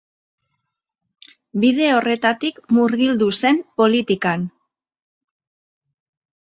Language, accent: Basque, Mendebalekoa (Araba, Bizkaia, Gipuzkoako mendebaleko herri batzuk)